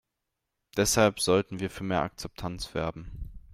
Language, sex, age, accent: German, male, 19-29, Deutschland Deutsch